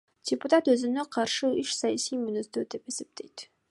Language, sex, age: Kyrgyz, female, under 19